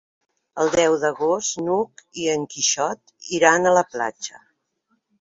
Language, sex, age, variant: Catalan, female, 50-59, Central